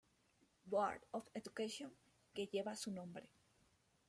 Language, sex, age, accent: Spanish, female, 19-29, Andino-Pacífico: Colombia, Perú, Ecuador, oeste de Bolivia y Venezuela andina